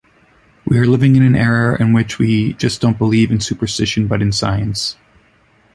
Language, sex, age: English, male, 30-39